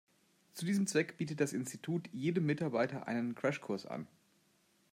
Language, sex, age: German, male, 19-29